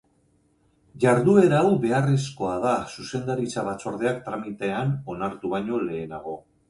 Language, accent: Basque, Mendebalekoa (Araba, Bizkaia, Gipuzkoako mendebaleko herri batzuk)